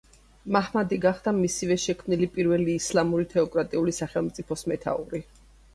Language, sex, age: Georgian, female, 50-59